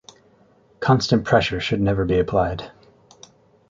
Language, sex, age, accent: English, male, 30-39, United States English